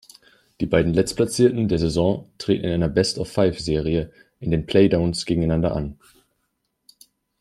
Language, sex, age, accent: German, male, 19-29, Deutschland Deutsch